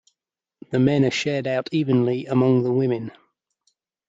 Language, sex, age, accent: English, male, 30-39, England English